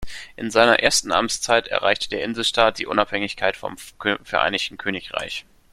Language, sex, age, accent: German, male, 19-29, Deutschland Deutsch